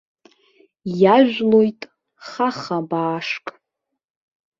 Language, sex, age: Abkhazian, female, 19-29